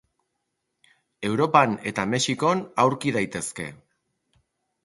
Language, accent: Basque, Erdialdekoa edo Nafarra (Gipuzkoa, Nafarroa)